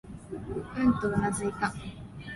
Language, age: Japanese, 19-29